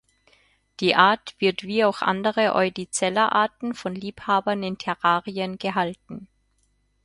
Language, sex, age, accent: German, female, 30-39, Österreichisches Deutsch